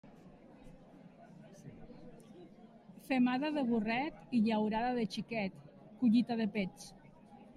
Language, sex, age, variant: Catalan, female, 50-59, Central